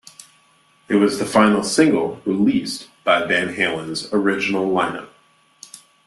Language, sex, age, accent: English, male, 30-39, United States English